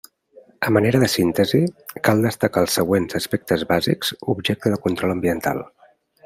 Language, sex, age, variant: Catalan, male, 40-49, Central